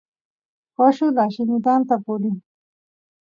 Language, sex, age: Santiago del Estero Quichua, female, 50-59